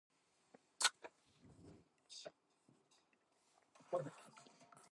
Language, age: English, 19-29